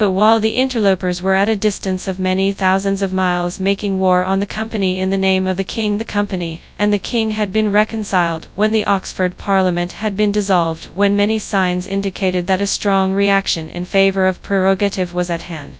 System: TTS, FastPitch